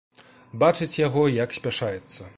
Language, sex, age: Belarusian, male, 19-29